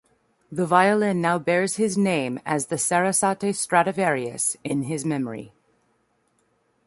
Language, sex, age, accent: English, female, 30-39, United States English